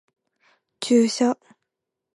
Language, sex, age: Japanese, female, 19-29